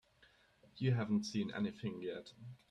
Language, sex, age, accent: English, male, 19-29, England English